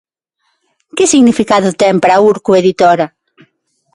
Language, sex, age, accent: Galician, female, 40-49, Atlántico (seseo e gheada); Neofalante